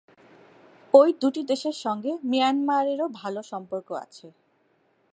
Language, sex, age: Bengali, male, 30-39